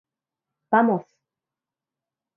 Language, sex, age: Japanese, female, 19-29